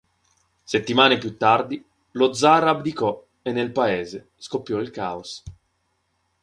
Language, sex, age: Italian, male, 19-29